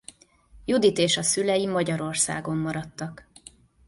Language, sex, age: Hungarian, female, 40-49